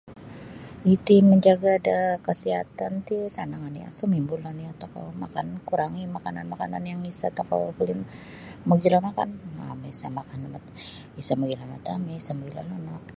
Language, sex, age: Sabah Bisaya, female, 50-59